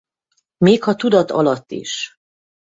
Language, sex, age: Hungarian, female, 50-59